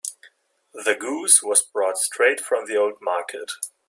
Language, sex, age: English, male, 30-39